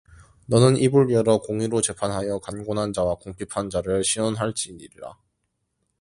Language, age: Korean, 19-29